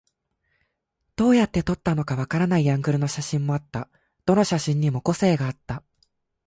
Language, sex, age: Japanese, male, under 19